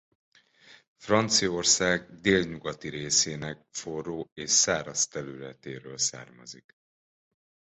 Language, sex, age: Hungarian, male, 40-49